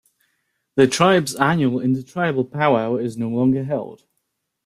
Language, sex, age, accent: English, male, 19-29, England English